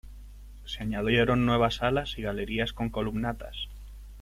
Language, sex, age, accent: Spanish, male, 19-29, España: Sur peninsular (Andalucia, Extremadura, Murcia)